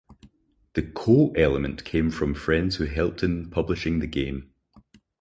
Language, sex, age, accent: English, male, 30-39, Scottish English